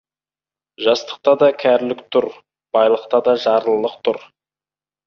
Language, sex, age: Kazakh, male, 19-29